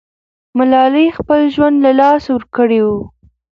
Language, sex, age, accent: Pashto, female, under 19, کندهاری لهجه